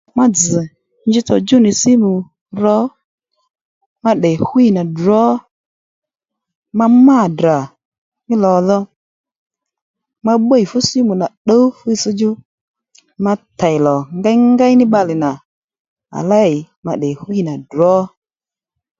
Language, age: Lendu, 19-29